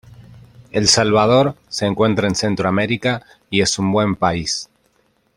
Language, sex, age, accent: Spanish, male, 30-39, Rioplatense: Argentina, Uruguay, este de Bolivia, Paraguay